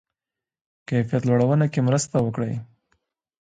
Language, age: Pashto, 19-29